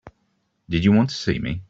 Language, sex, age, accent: English, male, 30-39, England English